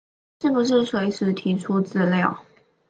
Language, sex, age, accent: Chinese, female, 19-29, 出生地：臺南市